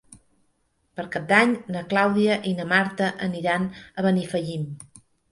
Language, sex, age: Catalan, female, 50-59